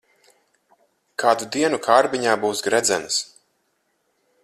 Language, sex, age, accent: Latvian, male, 30-39, Riga